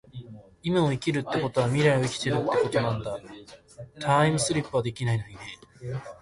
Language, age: Japanese, 19-29